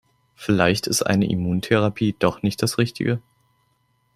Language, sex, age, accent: German, male, 19-29, Deutschland Deutsch